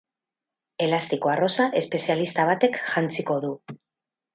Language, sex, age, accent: Basque, female, 50-59, Mendebalekoa (Araba, Bizkaia, Gipuzkoako mendebaleko herri batzuk)